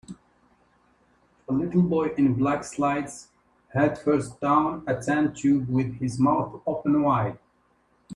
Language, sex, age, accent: English, male, 19-29, United States English